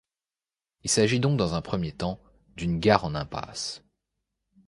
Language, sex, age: French, male, 19-29